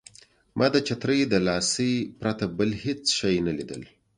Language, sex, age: Pashto, male, 30-39